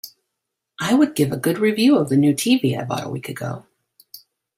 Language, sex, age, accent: English, female, 40-49, United States English